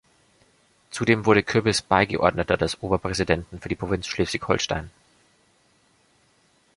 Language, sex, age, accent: German, male, 40-49, Deutschland Deutsch